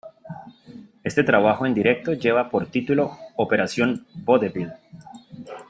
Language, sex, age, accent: Spanish, male, 40-49, Andino-Pacífico: Colombia, Perú, Ecuador, oeste de Bolivia y Venezuela andina